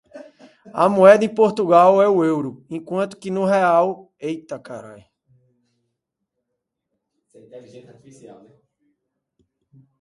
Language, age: Portuguese, 40-49